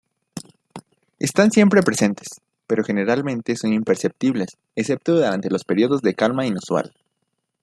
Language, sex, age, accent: Spanish, male, 19-29, México